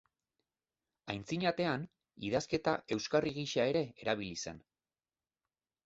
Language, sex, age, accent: Basque, male, 40-49, Mendebalekoa (Araba, Bizkaia, Gipuzkoako mendebaleko herri batzuk)